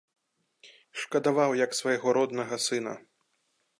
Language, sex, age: Belarusian, male, 19-29